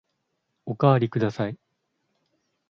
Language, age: Japanese, 19-29